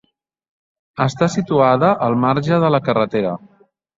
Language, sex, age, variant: Catalan, male, 40-49, Central